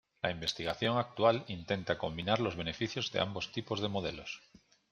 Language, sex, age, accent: Spanish, male, 40-49, España: Norte peninsular (Asturias, Castilla y León, Cantabria, País Vasco, Navarra, Aragón, La Rioja, Guadalajara, Cuenca)